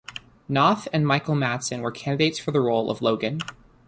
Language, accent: English, United States English